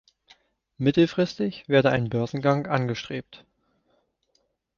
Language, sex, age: German, male, 19-29